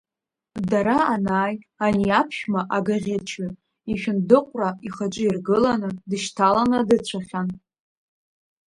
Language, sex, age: Abkhazian, female, under 19